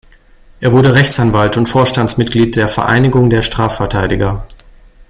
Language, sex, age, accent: German, male, 40-49, Deutschland Deutsch